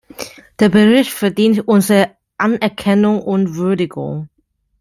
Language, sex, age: German, female, 19-29